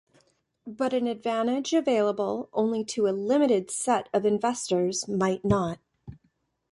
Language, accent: English, United States English